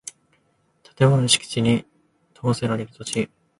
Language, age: Japanese, 19-29